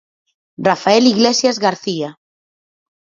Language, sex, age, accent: Galician, female, 30-39, Atlántico (seseo e gheada)